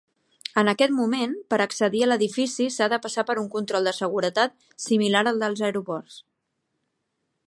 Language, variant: Catalan, Central